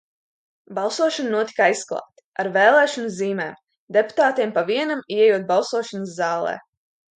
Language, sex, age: Latvian, female, under 19